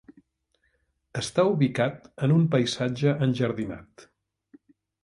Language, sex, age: Catalan, male, 60-69